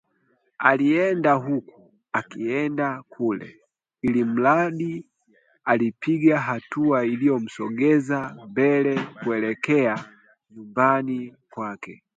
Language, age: Swahili, 19-29